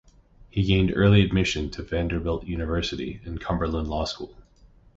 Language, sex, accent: English, male, United States English